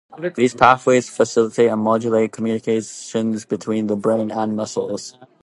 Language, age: English, 19-29